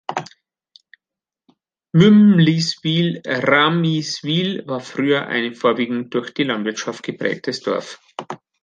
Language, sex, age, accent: German, male, 50-59, Deutschland Deutsch